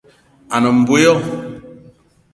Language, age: Eton (Cameroon), 30-39